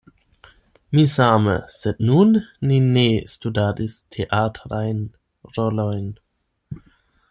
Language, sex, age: Esperanto, male, 19-29